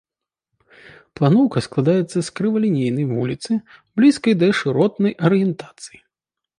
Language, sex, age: Belarusian, male, 30-39